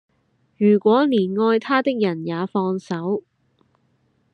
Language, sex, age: Cantonese, female, 19-29